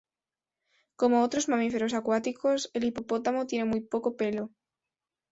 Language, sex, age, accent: Spanish, female, 19-29, España: Centro-Sur peninsular (Madrid, Toledo, Castilla-La Mancha)